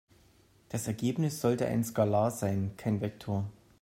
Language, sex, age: German, male, 30-39